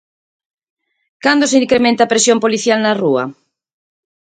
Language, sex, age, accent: Galician, female, 50-59, Central (gheada)